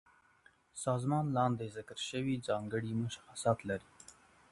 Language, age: Pashto, 19-29